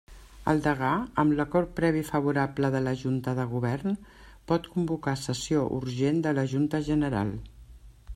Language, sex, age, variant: Catalan, female, 60-69, Central